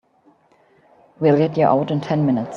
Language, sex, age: English, female, 50-59